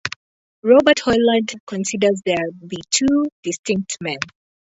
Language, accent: English, England English